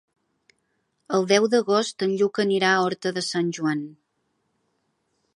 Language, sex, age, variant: Catalan, female, 40-49, Central